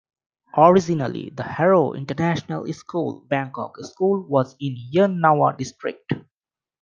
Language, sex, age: English, male, 19-29